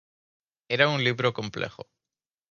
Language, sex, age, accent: Spanish, male, 19-29, España: Islas Canarias